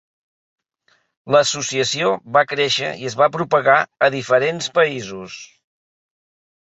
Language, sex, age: Catalan, male, 50-59